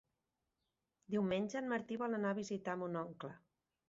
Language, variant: Catalan, Central